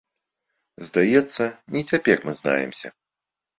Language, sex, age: Belarusian, male, 40-49